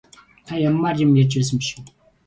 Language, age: Mongolian, 19-29